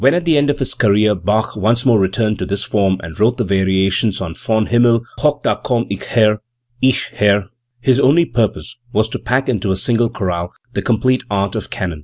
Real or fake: real